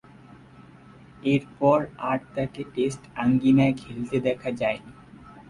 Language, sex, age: Bengali, male, 19-29